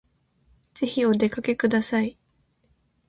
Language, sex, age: Japanese, female, 19-29